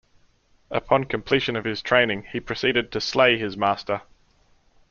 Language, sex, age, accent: English, male, 40-49, Australian English